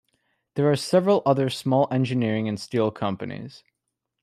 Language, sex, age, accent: English, male, under 19, Canadian English